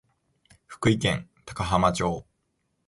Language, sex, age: Japanese, male, 19-29